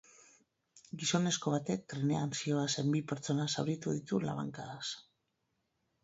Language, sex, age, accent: Basque, female, 40-49, Mendebalekoa (Araba, Bizkaia, Gipuzkoako mendebaleko herri batzuk)